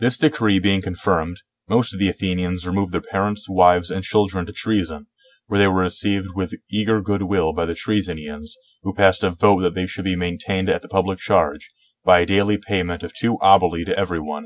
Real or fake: real